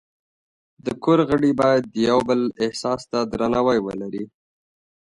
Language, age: Pashto, 30-39